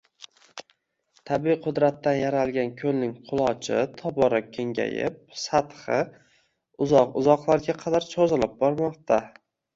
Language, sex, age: Uzbek, male, 19-29